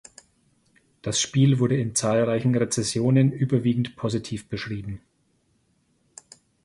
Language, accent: German, Deutschland Deutsch